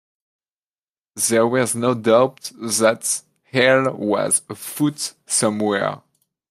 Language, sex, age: English, male, 19-29